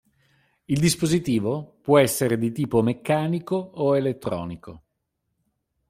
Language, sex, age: Italian, male, 50-59